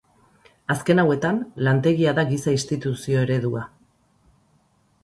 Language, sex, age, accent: Basque, female, 40-49, Erdialdekoa edo Nafarra (Gipuzkoa, Nafarroa)